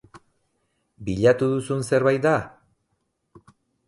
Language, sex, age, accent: Basque, male, 40-49, Erdialdekoa edo Nafarra (Gipuzkoa, Nafarroa)